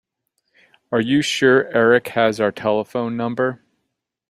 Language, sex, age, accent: English, male, 40-49, United States English